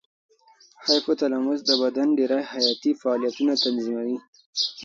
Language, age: Pashto, 19-29